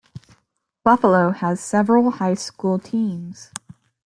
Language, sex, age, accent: English, female, 19-29, United States English